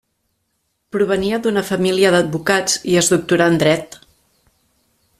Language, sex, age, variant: Catalan, female, 40-49, Central